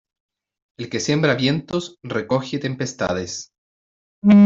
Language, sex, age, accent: Spanish, male, 19-29, Chileno: Chile, Cuyo